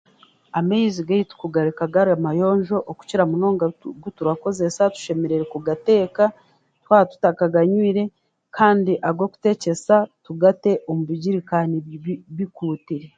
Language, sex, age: Chiga, female, 40-49